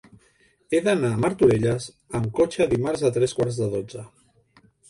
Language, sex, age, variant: Catalan, male, 50-59, Central